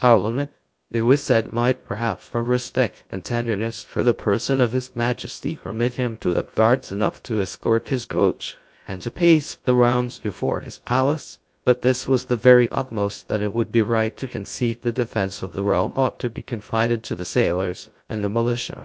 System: TTS, GlowTTS